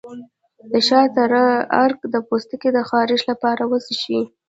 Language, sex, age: Pashto, female, under 19